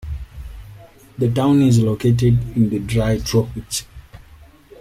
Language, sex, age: English, male, 19-29